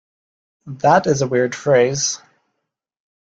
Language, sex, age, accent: English, male, 19-29, Canadian English